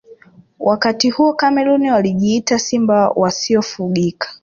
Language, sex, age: Swahili, female, 19-29